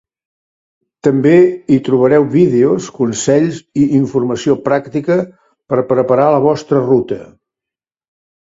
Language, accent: Catalan, gironí